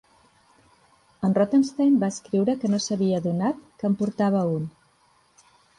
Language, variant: Catalan, Central